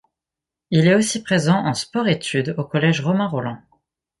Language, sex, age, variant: French, male, under 19, Français de métropole